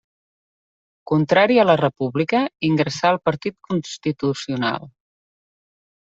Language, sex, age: Catalan, female, 40-49